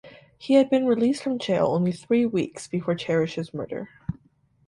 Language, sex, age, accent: English, female, 19-29, United States English